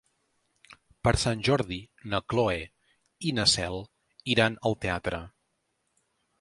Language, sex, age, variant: Catalan, male, 40-49, Central